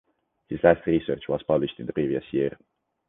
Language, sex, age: English, male, 19-29